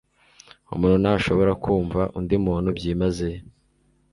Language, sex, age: Kinyarwanda, male, 19-29